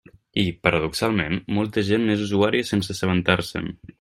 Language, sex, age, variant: Catalan, male, 19-29, Central